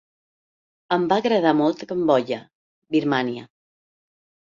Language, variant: Catalan, Balear